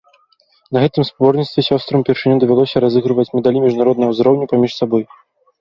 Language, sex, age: Belarusian, male, 19-29